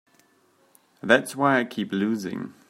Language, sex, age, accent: English, male, 30-39, United States English